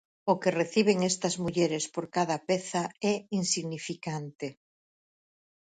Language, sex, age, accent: Galician, female, 60-69, Normativo (estándar)